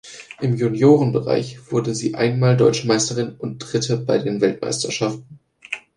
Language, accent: German, Deutschland Deutsch